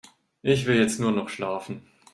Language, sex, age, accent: German, male, 19-29, Deutschland Deutsch